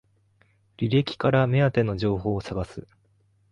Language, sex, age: Japanese, male, 19-29